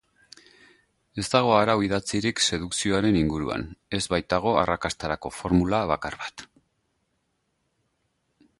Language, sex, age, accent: Basque, male, 40-49, Mendebalekoa (Araba, Bizkaia, Gipuzkoako mendebaleko herri batzuk)